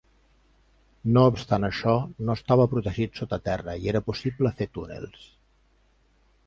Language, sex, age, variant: Catalan, male, 50-59, Central